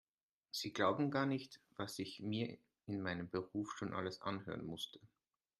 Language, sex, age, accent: German, male, 30-39, Österreichisches Deutsch